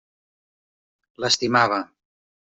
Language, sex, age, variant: Catalan, male, 50-59, Central